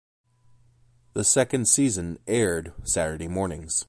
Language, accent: English, United States English